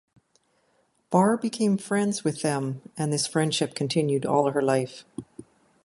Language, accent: English, Canadian English